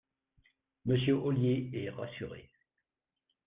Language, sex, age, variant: French, male, 50-59, Français de métropole